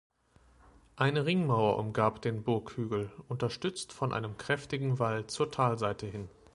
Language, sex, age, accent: German, male, 30-39, Deutschland Deutsch